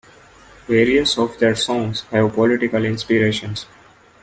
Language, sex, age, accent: English, male, 19-29, India and South Asia (India, Pakistan, Sri Lanka)